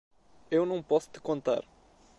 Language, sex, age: Portuguese, male, 19-29